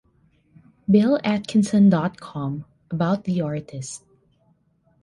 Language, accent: English, Filipino